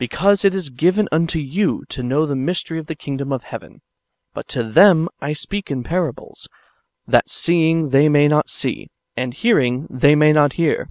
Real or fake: real